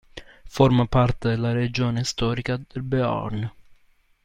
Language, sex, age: Italian, male, 19-29